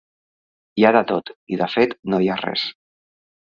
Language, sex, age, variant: Catalan, male, 40-49, Central